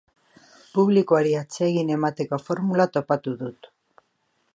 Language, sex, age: Basque, female, 50-59